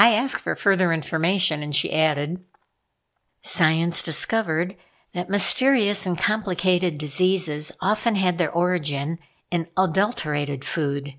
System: none